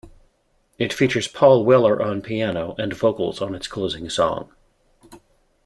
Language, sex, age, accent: English, male, 50-59, United States English